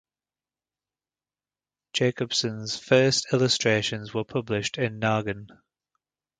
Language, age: English, 40-49